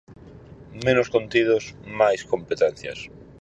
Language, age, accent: Galician, 19-29, Central (gheada)